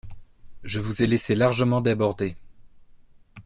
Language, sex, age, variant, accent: French, male, 19-29, Français d'Europe, Français de Suisse